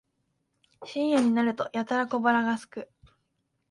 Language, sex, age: Japanese, female, 19-29